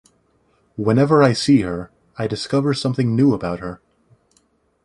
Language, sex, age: English, male, 19-29